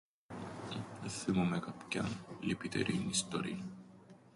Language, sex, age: Greek, male, 19-29